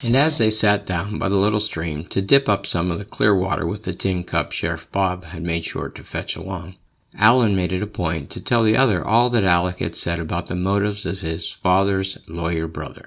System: none